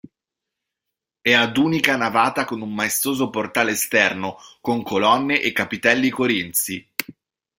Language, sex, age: Italian, male, 30-39